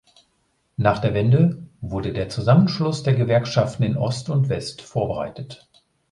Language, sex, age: German, male, 50-59